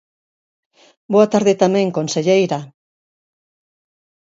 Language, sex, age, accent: Galician, female, 60-69, Normativo (estándar)